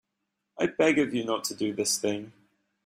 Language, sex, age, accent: English, male, 19-29, England English